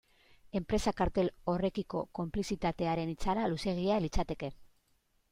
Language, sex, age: Basque, female, 40-49